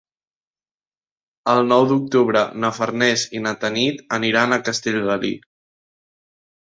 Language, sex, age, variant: Catalan, male, 19-29, Central